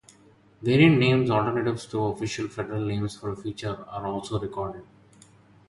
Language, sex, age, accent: English, male, 30-39, India and South Asia (India, Pakistan, Sri Lanka)